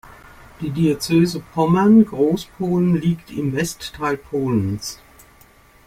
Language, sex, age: German, female, 60-69